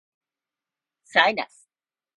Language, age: Japanese, 19-29